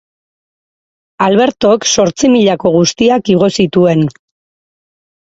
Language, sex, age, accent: Basque, female, 30-39, Mendebalekoa (Araba, Bizkaia, Gipuzkoako mendebaleko herri batzuk)